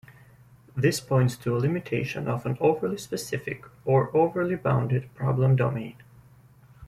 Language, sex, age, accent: English, male, 19-29, United States English